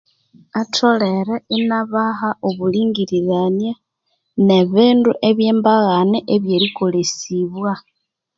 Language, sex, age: Konzo, female, 30-39